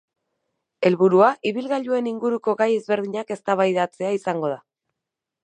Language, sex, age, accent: Basque, female, 30-39, Erdialdekoa edo Nafarra (Gipuzkoa, Nafarroa)